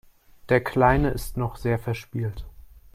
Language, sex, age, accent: German, male, under 19, Deutschland Deutsch